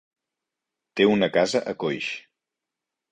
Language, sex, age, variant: Catalan, male, 40-49, Central